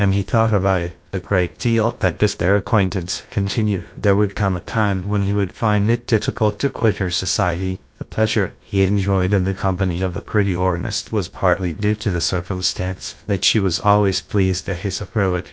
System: TTS, GlowTTS